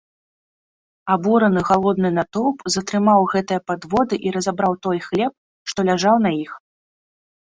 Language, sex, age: Belarusian, female, 19-29